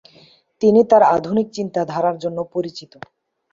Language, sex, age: Bengali, male, under 19